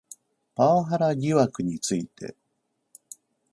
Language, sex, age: Japanese, male, 50-59